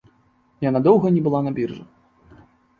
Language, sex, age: Belarusian, male, 19-29